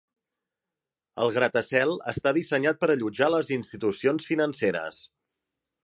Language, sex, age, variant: Catalan, male, 30-39, Central